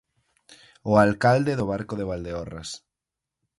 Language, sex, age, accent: Galician, male, 19-29, Oriental (común en zona oriental)